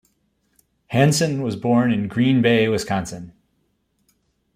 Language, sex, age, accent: English, male, 30-39, United States English